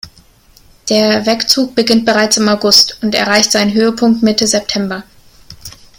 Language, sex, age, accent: German, female, 19-29, Deutschland Deutsch